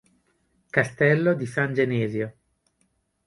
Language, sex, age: Italian, male, 40-49